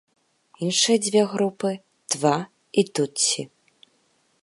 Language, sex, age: Belarusian, female, 19-29